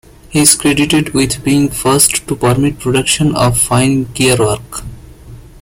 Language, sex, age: English, male, 19-29